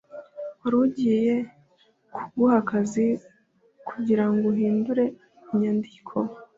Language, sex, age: Kinyarwanda, female, 19-29